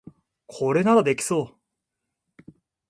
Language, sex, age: Japanese, male, 19-29